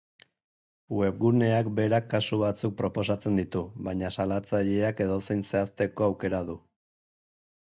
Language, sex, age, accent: Basque, male, 30-39, Erdialdekoa edo Nafarra (Gipuzkoa, Nafarroa)